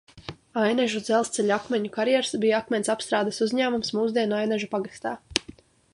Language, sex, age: Latvian, female, 19-29